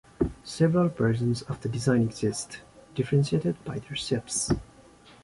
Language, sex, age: English, male, 19-29